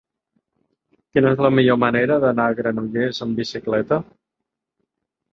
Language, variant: Catalan, Central